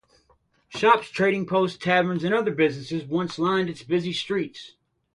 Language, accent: English, United States English